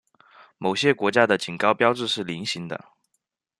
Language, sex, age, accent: Chinese, male, 19-29, 出生地：湖北省